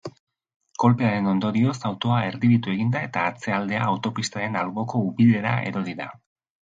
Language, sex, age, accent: Basque, male, 40-49, Erdialdekoa edo Nafarra (Gipuzkoa, Nafarroa)